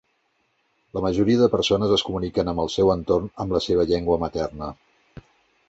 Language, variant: Catalan, Central